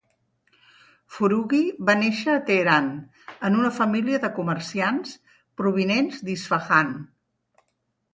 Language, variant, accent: Catalan, Central, central